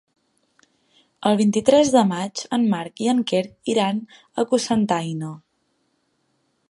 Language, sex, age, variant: Catalan, female, 19-29, Central